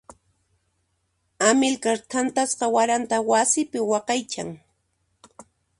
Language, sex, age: Puno Quechua, female, 40-49